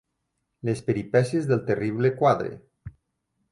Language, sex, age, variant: Catalan, male, 30-39, Nord-Occidental